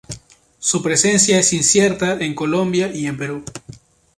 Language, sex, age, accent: Spanish, male, 19-29, Andino-Pacífico: Colombia, Perú, Ecuador, oeste de Bolivia y Venezuela andina